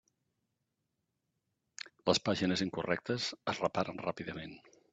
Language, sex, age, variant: Catalan, male, 50-59, Central